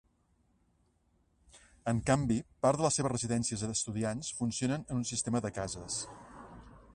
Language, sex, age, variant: Catalan, male, 50-59, Central